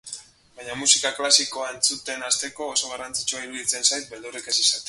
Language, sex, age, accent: Basque, male, 19-29, Mendebalekoa (Araba, Bizkaia, Gipuzkoako mendebaleko herri batzuk)